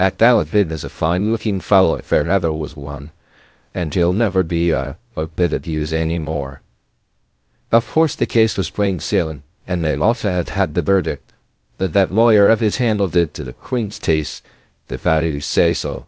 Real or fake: fake